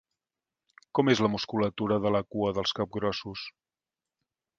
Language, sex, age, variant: Catalan, male, 50-59, Central